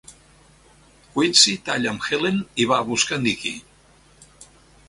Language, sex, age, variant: Catalan, male, 70-79, Central